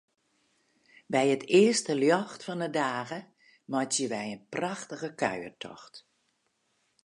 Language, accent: Western Frisian, Klaaifrysk